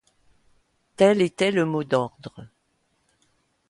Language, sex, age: French, female, 60-69